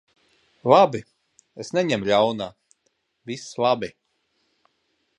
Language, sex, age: Latvian, male, 30-39